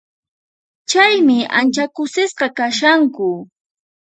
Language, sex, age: Puno Quechua, female, 19-29